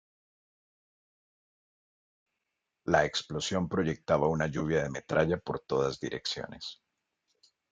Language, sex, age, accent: Spanish, male, 40-49, Andino-Pacífico: Colombia, Perú, Ecuador, oeste de Bolivia y Venezuela andina